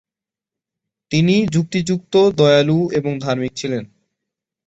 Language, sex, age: Bengali, male, 19-29